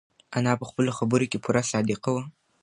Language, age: Pashto, under 19